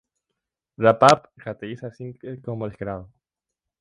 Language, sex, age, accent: Spanish, male, 19-29, España: Islas Canarias